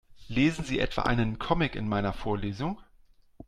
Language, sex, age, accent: German, male, 40-49, Deutschland Deutsch